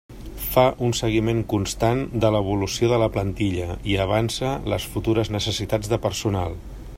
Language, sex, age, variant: Catalan, male, 50-59, Central